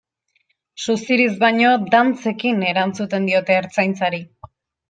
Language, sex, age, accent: Basque, female, 19-29, Erdialdekoa edo Nafarra (Gipuzkoa, Nafarroa)